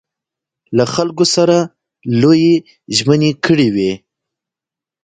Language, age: Pashto, 19-29